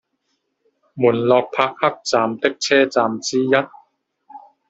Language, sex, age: Chinese, male, 40-49